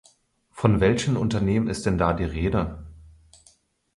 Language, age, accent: German, 19-29, Deutschland Deutsch